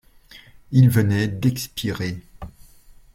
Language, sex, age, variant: French, male, 40-49, Français de métropole